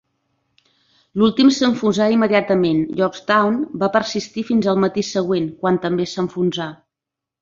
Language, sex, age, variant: Catalan, female, 40-49, Central